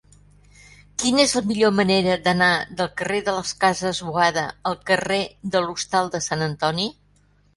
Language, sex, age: Catalan, female, 70-79